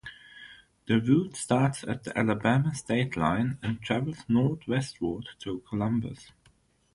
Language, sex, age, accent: English, male, 19-29, England English